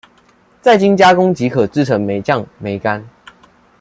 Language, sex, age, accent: Chinese, male, under 19, 出生地：臺中市